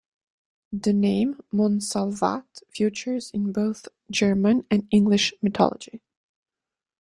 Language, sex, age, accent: English, female, 19-29, United States English